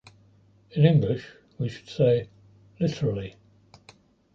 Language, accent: English, England English